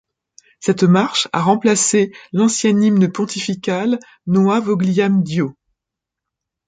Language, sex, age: French, female, 50-59